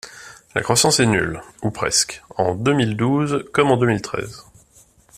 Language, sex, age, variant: French, male, 30-39, Français de métropole